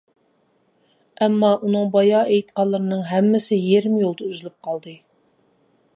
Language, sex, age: Uyghur, female, 40-49